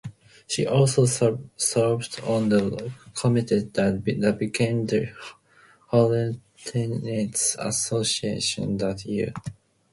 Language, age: English, 19-29